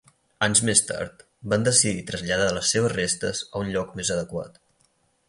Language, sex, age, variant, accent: Catalan, male, 19-29, Central, Barceloní